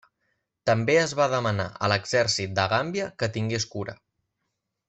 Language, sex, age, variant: Catalan, male, 19-29, Central